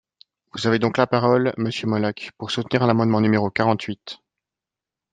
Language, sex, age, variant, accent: French, male, 19-29, Français d'Europe, Français de Suisse